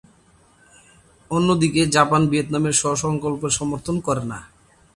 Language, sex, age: Bengali, male, 30-39